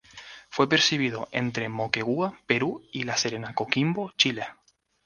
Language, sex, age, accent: Spanish, male, 19-29, España: Islas Canarias